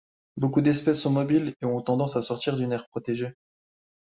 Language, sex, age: French, male, 30-39